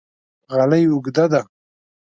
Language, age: Pashto, 19-29